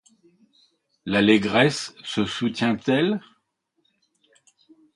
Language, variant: French, Français de métropole